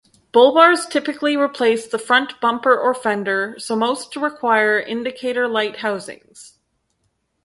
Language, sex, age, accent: English, female, 30-39, Canadian English